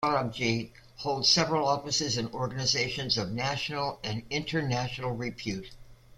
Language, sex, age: English, female, 70-79